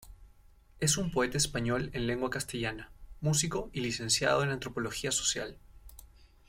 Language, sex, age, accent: Spanish, male, 19-29, Andino-Pacífico: Colombia, Perú, Ecuador, oeste de Bolivia y Venezuela andina